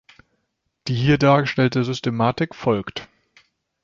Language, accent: German, Deutschland Deutsch